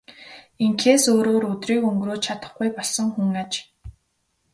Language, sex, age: Mongolian, female, 19-29